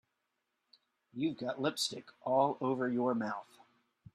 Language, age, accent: English, 40-49, United States English